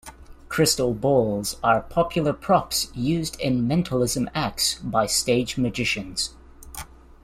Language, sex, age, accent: English, male, 19-29, New Zealand English